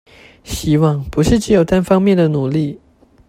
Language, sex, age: Chinese, male, 19-29